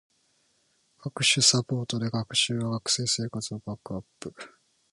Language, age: Japanese, 19-29